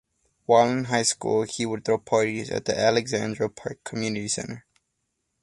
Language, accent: English, United States English